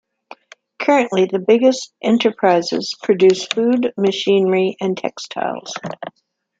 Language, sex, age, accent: English, female, 50-59, United States English